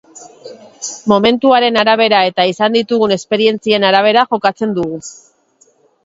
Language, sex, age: Basque, female, 40-49